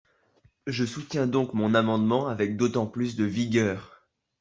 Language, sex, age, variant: French, male, under 19, Français de métropole